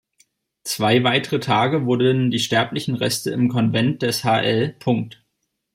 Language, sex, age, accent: German, male, 30-39, Deutschland Deutsch